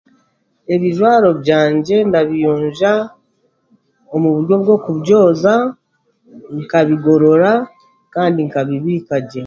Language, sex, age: Chiga, female, 40-49